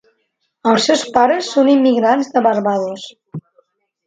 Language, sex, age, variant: Catalan, female, 50-59, Central